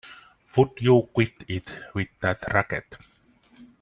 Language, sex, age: English, male, 30-39